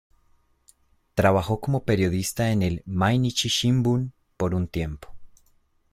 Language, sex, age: Spanish, male, 19-29